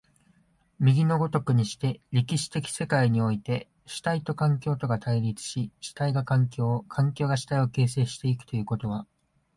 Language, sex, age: Japanese, male, 19-29